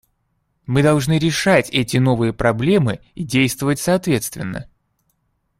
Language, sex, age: Russian, male, 19-29